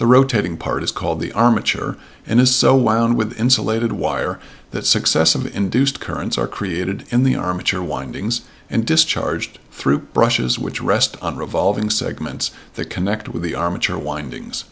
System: none